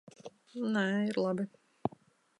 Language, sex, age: Latvian, female, 30-39